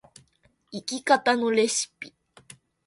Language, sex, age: Japanese, female, 19-29